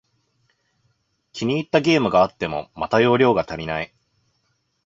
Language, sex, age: Japanese, male, 19-29